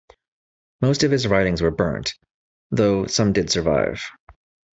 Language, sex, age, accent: English, male, 30-39, United States English